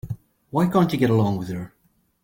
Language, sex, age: English, male, 30-39